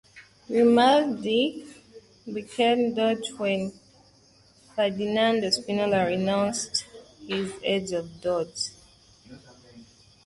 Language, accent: English, United States English